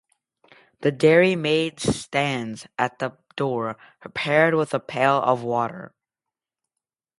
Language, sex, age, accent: English, male, under 19, United States English